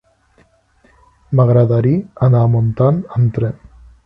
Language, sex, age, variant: Catalan, male, 19-29, Nord-Occidental